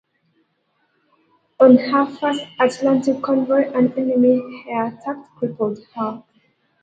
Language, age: English, 19-29